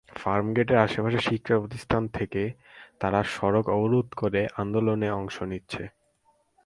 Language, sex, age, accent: Bengali, male, 19-29, প্রমিত; চলিত